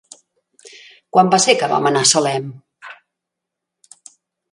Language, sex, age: Catalan, female, 60-69